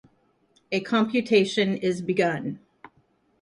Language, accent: English, United States English